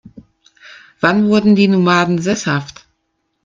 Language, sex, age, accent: German, female, 50-59, Deutschland Deutsch